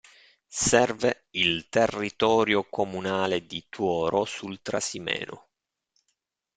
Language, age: Italian, 40-49